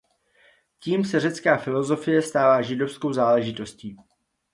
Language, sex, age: Czech, male, 40-49